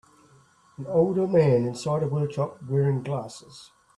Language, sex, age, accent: English, male, 60-69, Australian English